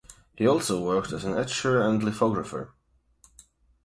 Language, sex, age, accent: English, male, 19-29, United States English; England English